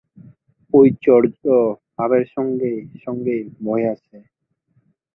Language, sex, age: Bengali, male, 19-29